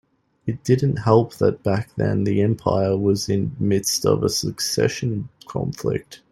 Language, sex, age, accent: English, male, 19-29, Australian English